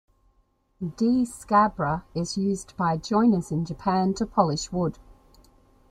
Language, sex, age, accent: English, female, 50-59, Australian English